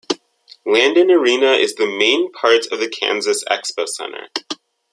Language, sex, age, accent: English, male, under 19, United States English